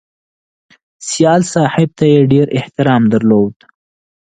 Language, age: Pashto, 19-29